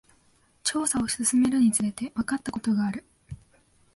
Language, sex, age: Japanese, female, 19-29